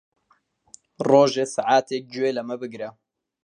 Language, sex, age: Central Kurdish, male, 19-29